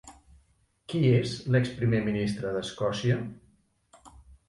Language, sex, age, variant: Catalan, male, 40-49, Central